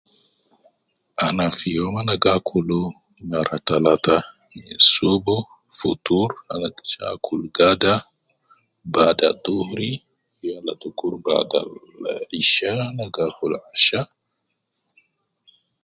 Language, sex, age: Nubi, male, 30-39